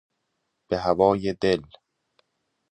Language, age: Persian, 30-39